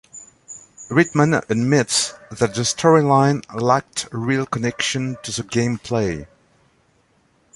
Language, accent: English, England English